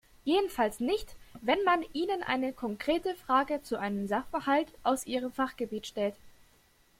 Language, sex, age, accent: German, female, 19-29, Deutschland Deutsch